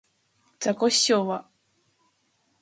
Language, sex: Japanese, female